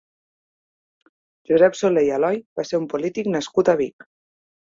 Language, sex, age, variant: Catalan, female, 19-29, Nord-Occidental